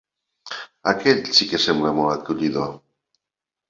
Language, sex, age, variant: Catalan, male, 50-59, Septentrional